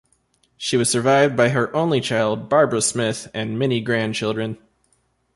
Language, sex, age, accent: English, male, 19-29, United States English